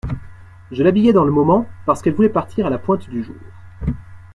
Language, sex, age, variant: French, male, 19-29, Français de métropole